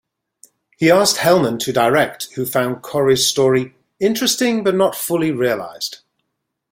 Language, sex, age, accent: English, male, 40-49, England English